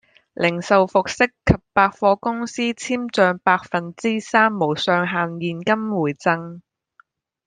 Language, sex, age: Cantonese, female, 19-29